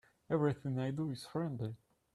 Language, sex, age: English, male, 19-29